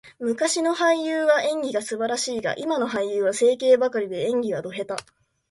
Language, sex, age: Japanese, female, 19-29